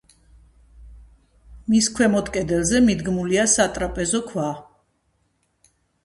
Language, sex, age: Georgian, female, 60-69